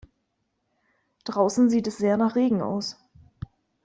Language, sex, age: German, female, 19-29